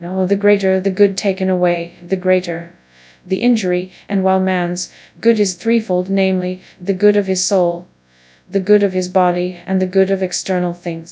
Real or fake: fake